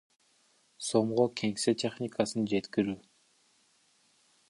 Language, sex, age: Kyrgyz, male, 19-29